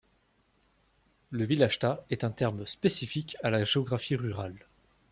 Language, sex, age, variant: French, male, 30-39, Français de métropole